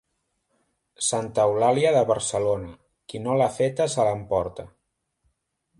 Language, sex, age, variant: Catalan, male, 30-39, Central